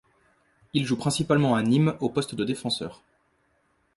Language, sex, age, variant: French, male, 19-29, Français de métropole